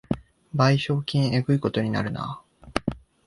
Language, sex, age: Japanese, male, 19-29